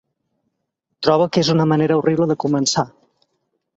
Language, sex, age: Catalan, male, 40-49